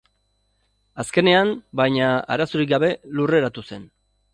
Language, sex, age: Basque, male, 30-39